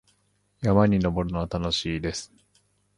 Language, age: Japanese, 50-59